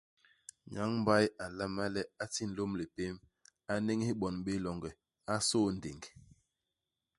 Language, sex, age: Basaa, male, 50-59